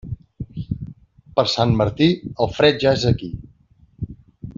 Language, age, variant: Catalan, 40-49, Central